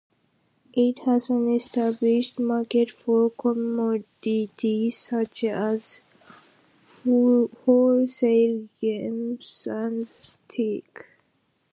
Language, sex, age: English, female, 19-29